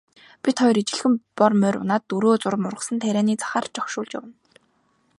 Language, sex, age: Mongolian, female, 19-29